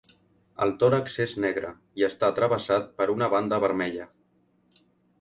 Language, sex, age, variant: Catalan, male, under 19, Central